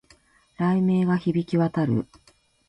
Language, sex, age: Japanese, female, 50-59